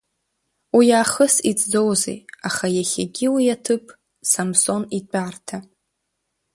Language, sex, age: Abkhazian, female, under 19